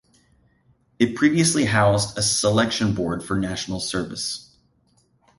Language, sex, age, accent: English, male, 40-49, United States English